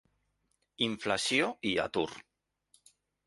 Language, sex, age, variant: Catalan, male, 40-49, Central